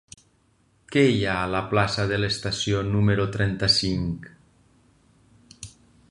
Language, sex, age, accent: Catalan, male, 40-49, valencià